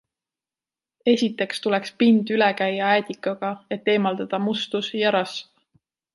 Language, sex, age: Estonian, female, 19-29